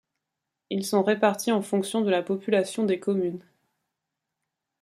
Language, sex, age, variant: French, female, 30-39, Français de métropole